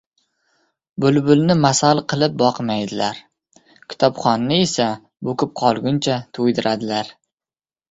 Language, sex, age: Uzbek, male, under 19